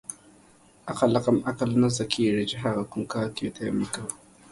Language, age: Pashto, 19-29